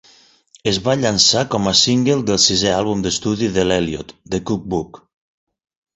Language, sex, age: Catalan, male, 40-49